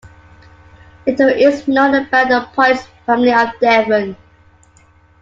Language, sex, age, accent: English, female, 40-49, Scottish English